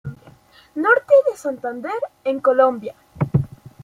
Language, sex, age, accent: Spanish, male, 19-29, Andino-Pacífico: Colombia, Perú, Ecuador, oeste de Bolivia y Venezuela andina